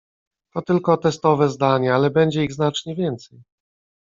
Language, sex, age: Polish, male, 30-39